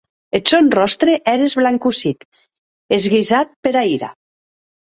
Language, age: Occitan, 50-59